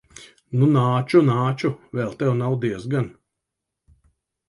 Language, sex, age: Latvian, male, 50-59